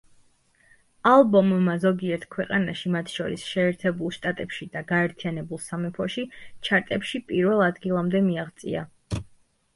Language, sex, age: Georgian, female, 19-29